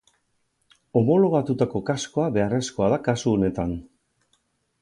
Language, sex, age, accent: Basque, male, 60-69, Mendebalekoa (Araba, Bizkaia, Gipuzkoako mendebaleko herri batzuk)